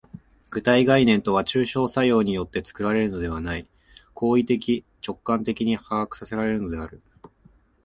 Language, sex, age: Japanese, male, 19-29